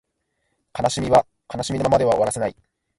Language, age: Japanese, 30-39